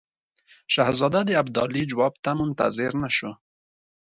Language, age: Pashto, 30-39